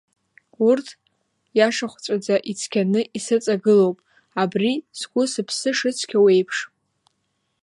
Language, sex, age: Abkhazian, female, 19-29